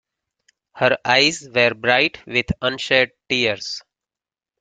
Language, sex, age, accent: English, male, 40-49, United States English